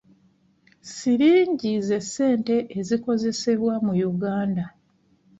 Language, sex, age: Ganda, female, 30-39